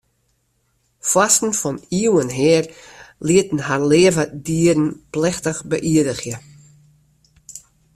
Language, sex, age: Western Frisian, female, 60-69